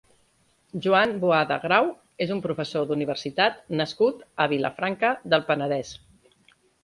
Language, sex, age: Catalan, female, 40-49